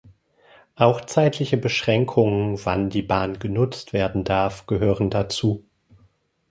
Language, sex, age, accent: German, male, 40-49, Deutschland Deutsch